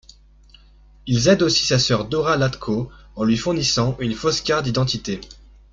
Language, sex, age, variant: French, male, 19-29, Français de métropole